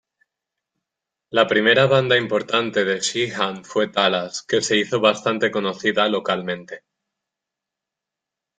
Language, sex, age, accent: Spanish, male, 19-29, España: Norte peninsular (Asturias, Castilla y León, Cantabria, País Vasco, Navarra, Aragón, La Rioja, Guadalajara, Cuenca)